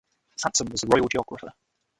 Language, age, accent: English, 19-29, England English